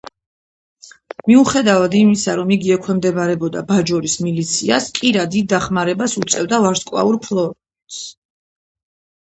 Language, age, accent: Georgian, under 19, ჩვეულებრივი